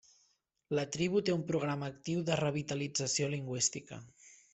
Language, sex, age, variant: Catalan, male, 19-29, Central